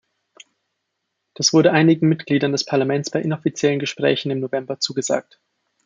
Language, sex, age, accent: German, male, 19-29, Österreichisches Deutsch